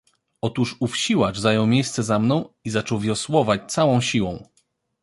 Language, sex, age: Polish, male, 30-39